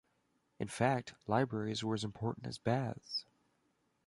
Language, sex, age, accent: English, male, under 19, United States English